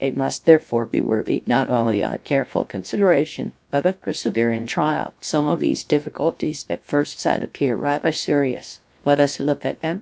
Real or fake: fake